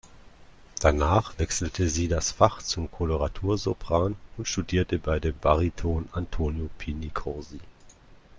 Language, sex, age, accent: German, male, 30-39, Deutschland Deutsch